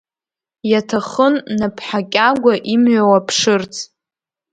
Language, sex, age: Abkhazian, female, under 19